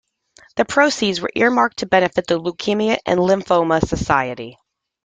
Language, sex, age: English, female, 40-49